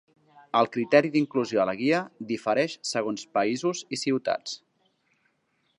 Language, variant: Catalan, Central